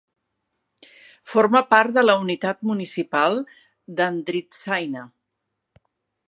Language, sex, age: Catalan, female, 60-69